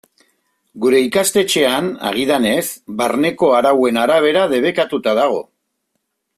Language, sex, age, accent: Basque, male, 50-59, Erdialdekoa edo Nafarra (Gipuzkoa, Nafarroa)